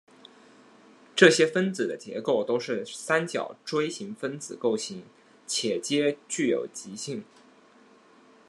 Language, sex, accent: Chinese, male, 出生地：湖北省